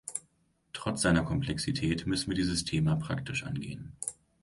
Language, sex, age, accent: German, male, 19-29, Deutschland Deutsch